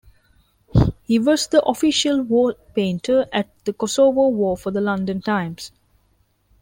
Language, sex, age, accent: English, female, 19-29, India and South Asia (India, Pakistan, Sri Lanka)